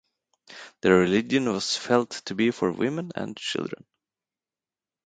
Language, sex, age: English, male, 30-39